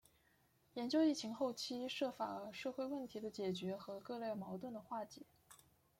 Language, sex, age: Chinese, female, 19-29